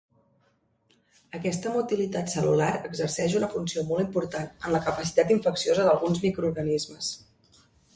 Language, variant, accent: Catalan, Central, central